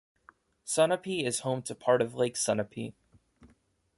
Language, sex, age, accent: English, male, 19-29, United States English